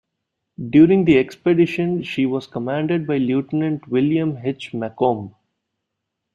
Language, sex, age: English, male, 19-29